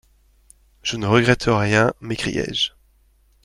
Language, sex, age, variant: French, male, 30-39, Français de métropole